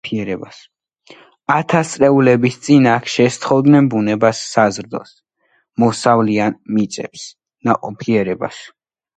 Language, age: Georgian, under 19